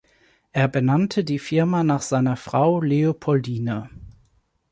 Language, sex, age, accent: German, male, 40-49, Deutschland Deutsch